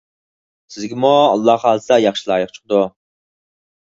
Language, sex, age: Uyghur, male, 19-29